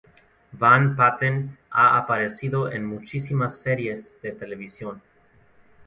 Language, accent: Spanish, México